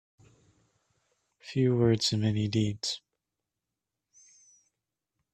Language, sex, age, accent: English, male, 19-29, United States English